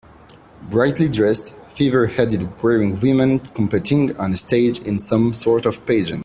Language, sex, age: English, male, 19-29